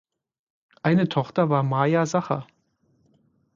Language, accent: German, Deutschland Deutsch